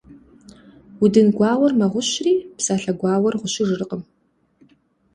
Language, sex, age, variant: Kabardian, female, 30-39, Адыгэбзэ (Къэбэрдей, Кирил, псоми зэдай)